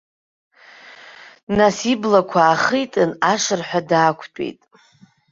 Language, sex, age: Abkhazian, female, 40-49